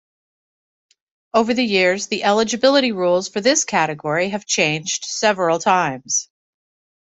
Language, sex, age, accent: English, female, 50-59, United States English